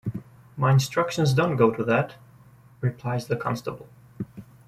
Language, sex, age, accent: English, male, 19-29, United States English